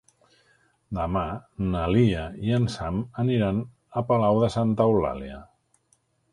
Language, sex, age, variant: Catalan, male, 60-69, Central